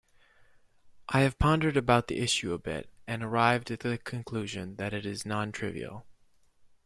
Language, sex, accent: English, male, United States English